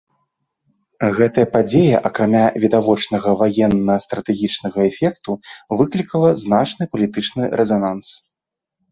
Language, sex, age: Belarusian, male, 40-49